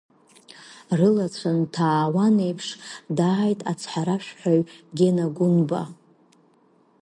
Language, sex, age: Abkhazian, female, 30-39